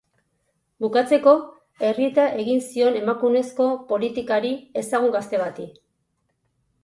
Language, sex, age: Basque, female, 50-59